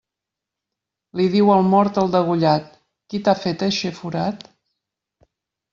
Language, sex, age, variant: Catalan, female, 50-59, Central